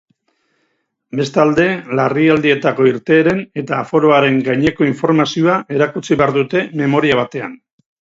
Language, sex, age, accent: Basque, male, 50-59, Mendebalekoa (Araba, Bizkaia, Gipuzkoako mendebaleko herri batzuk)